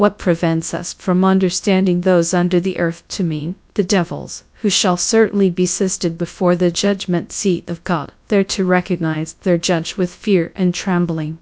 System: TTS, GradTTS